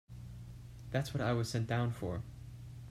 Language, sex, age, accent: English, male, 19-29, United States English